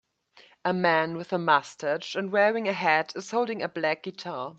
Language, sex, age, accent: English, male, 19-29, United States English